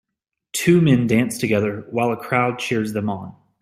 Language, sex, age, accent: English, male, 19-29, United States English